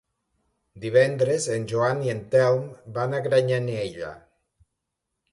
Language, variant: Catalan, Nord-Occidental